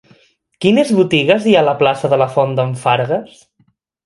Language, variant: Catalan, Central